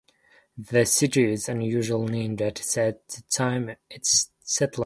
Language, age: English, 19-29